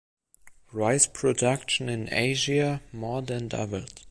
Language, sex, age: English, male, under 19